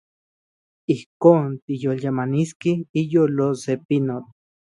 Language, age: Central Puebla Nahuatl, 30-39